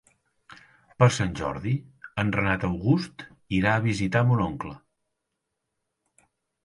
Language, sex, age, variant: Catalan, male, 50-59, Central